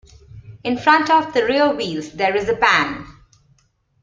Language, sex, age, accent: English, female, 40-49, India and South Asia (India, Pakistan, Sri Lanka)